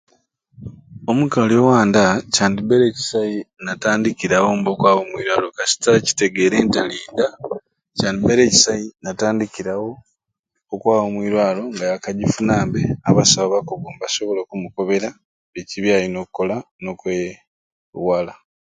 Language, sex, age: Ruuli, male, 30-39